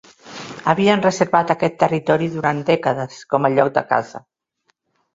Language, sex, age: Catalan, female, 60-69